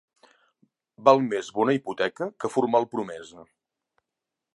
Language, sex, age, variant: Catalan, male, 40-49, Nord-Occidental